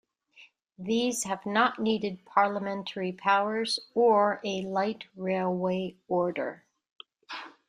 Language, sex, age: English, female, 50-59